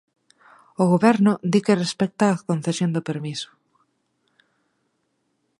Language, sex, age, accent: Galician, female, 30-39, Normativo (estándar)